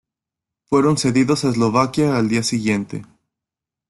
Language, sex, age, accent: Spanish, male, 19-29, México